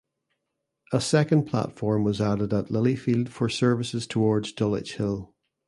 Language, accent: English, Northern Irish